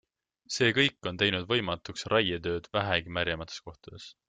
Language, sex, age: Estonian, male, 19-29